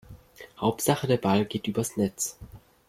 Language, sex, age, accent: German, male, under 19, Deutschland Deutsch